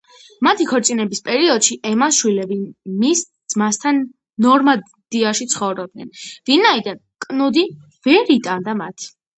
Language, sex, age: Georgian, female, under 19